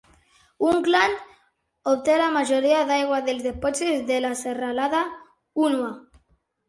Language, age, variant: Catalan, under 19, Central